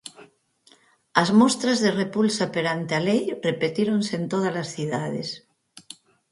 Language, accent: Galician, Atlántico (seseo e gheada); Normativo (estándar)